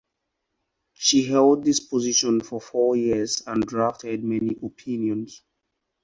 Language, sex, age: English, male, 19-29